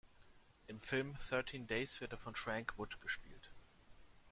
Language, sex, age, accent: German, male, 19-29, Deutschland Deutsch